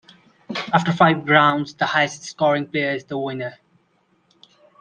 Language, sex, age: English, male, 19-29